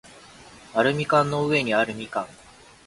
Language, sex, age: Japanese, male, 19-29